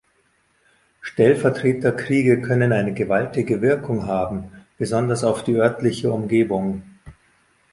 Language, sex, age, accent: German, male, 50-59, Deutschland Deutsch